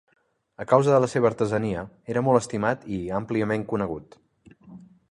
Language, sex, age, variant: Catalan, male, 30-39, Central